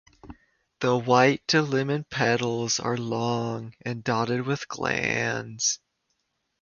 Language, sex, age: English, male, 19-29